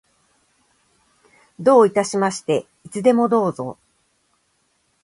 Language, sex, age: Japanese, female, 50-59